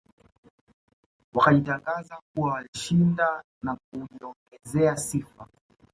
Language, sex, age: Swahili, male, 19-29